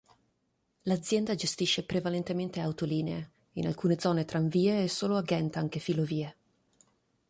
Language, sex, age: Italian, female, 30-39